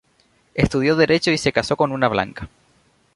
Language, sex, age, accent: Spanish, male, 19-29, España: Islas Canarias